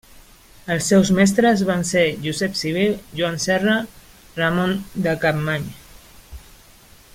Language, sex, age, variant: Catalan, female, 30-39, Central